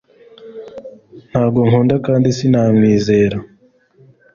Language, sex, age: Kinyarwanda, male, 19-29